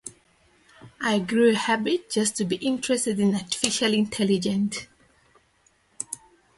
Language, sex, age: English, female, 30-39